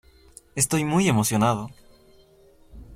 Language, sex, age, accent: Spanish, male, 19-29, Andino-Pacífico: Colombia, Perú, Ecuador, oeste de Bolivia y Venezuela andina